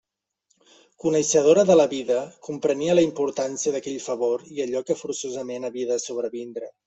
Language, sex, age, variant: Catalan, male, 30-39, Central